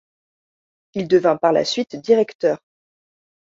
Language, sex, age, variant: French, female, 40-49, Français de métropole